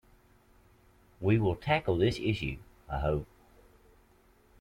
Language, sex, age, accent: English, male, 50-59, United States English